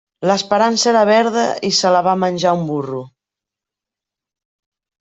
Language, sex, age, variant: Catalan, female, 40-49, Central